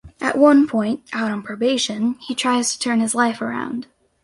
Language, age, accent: English, under 19, United States English